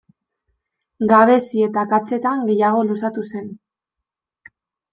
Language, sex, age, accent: Basque, female, 19-29, Mendebalekoa (Araba, Bizkaia, Gipuzkoako mendebaleko herri batzuk)